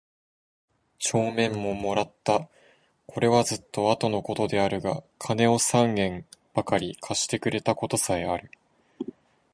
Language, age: Japanese, under 19